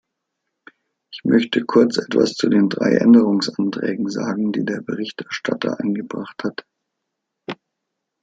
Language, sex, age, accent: German, male, 40-49, Deutschland Deutsch